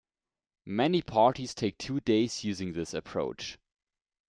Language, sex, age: English, male, 19-29